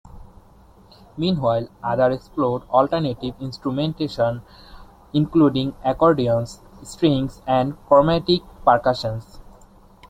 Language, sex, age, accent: English, male, 19-29, India and South Asia (India, Pakistan, Sri Lanka)